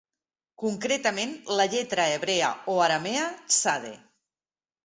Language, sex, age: Catalan, female, 40-49